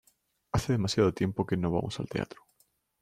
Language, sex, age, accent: Spanish, male, 19-29, España: Centro-Sur peninsular (Madrid, Toledo, Castilla-La Mancha)